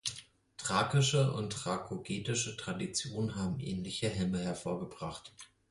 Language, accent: German, Deutschland Deutsch